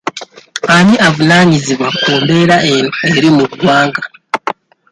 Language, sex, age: Ganda, male, 19-29